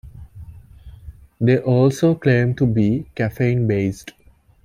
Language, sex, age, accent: English, male, 19-29, England English